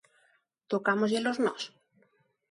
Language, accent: Galician, Neofalante